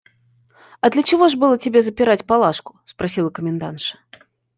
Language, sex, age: Russian, female, 30-39